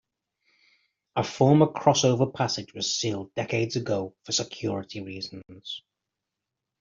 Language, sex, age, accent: English, male, 40-49, England English